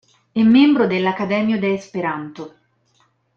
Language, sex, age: Italian, female, 30-39